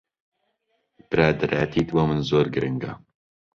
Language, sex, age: Central Kurdish, male, under 19